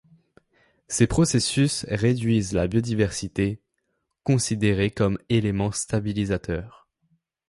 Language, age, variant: French, under 19, Français de métropole